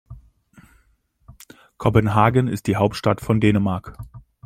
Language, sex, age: German, male, 19-29